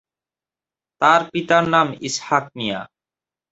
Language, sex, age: Bengali, male, under 19